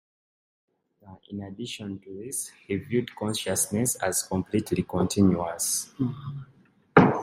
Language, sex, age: English, male, 19-29